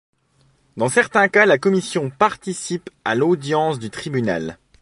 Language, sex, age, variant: French, male, 30-39, Français de métropole